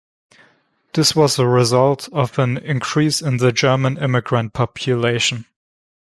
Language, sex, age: English, male, 19-29